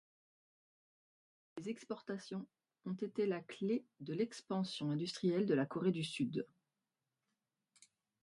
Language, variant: French, Français de métropole